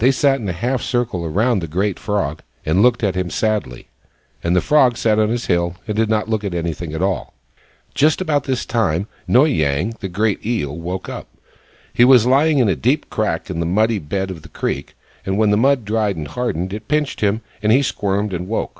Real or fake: real